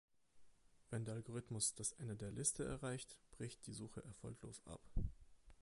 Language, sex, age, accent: German, male, 30-39, Deutschland Deutsch